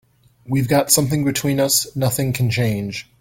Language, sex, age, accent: English, male, 19-29, United States English